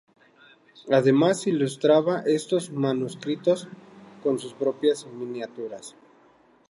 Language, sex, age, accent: Spanish, male, 30-39, México